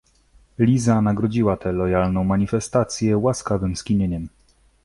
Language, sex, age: Polish, male, 19-29